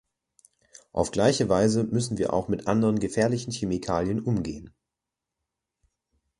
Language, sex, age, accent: German, male, under 19, Deutschland Deutsch